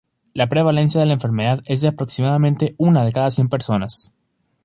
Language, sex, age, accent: Spanish, male, under 19, México